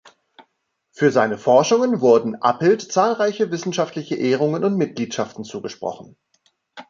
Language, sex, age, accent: German, male, 50-59, Deutschland Deutsch